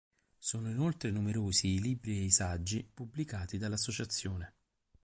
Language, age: Italian, 30-39